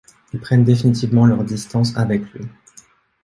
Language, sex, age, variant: French, male, 19-29, Français de métropole